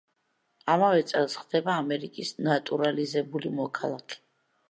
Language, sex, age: Georgian, female, 40-49